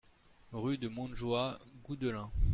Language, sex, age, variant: French, male, 19-29, Français de métropole